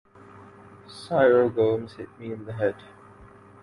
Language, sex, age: English, male, 19-29